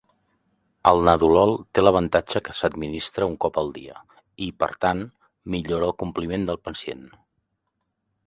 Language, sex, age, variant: Catalan, male, 40-49, Central